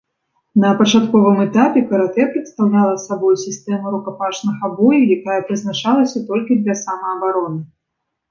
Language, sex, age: Belarusian, female, 19-29